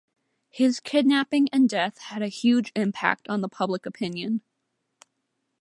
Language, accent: English, United States English